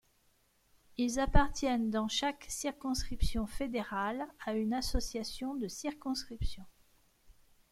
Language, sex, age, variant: French, female, 40-49, Français de métropole